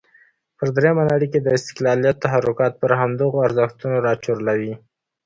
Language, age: Pashto, 19-29